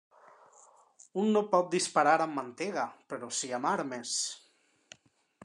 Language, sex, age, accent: Catalan, male, 30-39, valencià